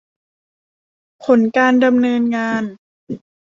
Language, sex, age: Thai, female, 19-29